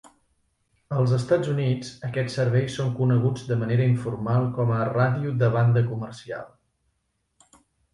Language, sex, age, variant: Catalan, male, 40-49, Central